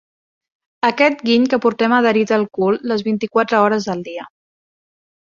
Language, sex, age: Catalan, female, 19-29